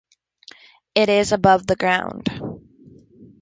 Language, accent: English, United States English